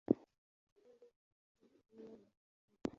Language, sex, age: Kinyarwanda, female, 30-39